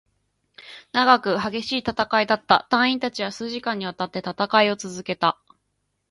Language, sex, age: Japanese, female, 30-39